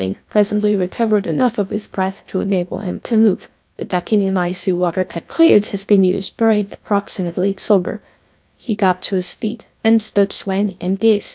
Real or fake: fake